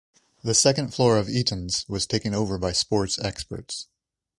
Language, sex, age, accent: English, male, 30-39, United States English